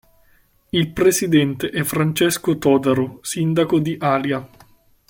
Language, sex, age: Italian, male, 19-29